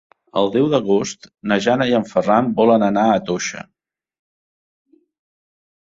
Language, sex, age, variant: Catalan, male, 50-59, Central